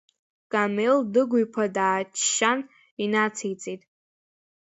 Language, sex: Abkhazian, female